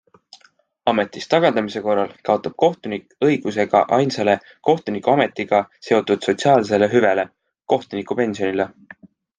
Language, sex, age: Estonian, male, 19-29